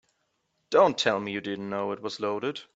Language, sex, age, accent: English, male, 19-29, United States English